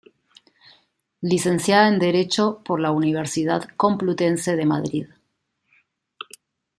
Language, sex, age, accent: Spanish, female, 40-49, Rioplatense: Argentina, Uruguay, este de Bolivia, Paraguay